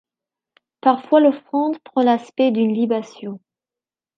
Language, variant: French, Français de métropole